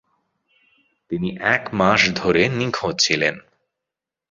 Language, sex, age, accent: Bengali, male, 30-39, চলিত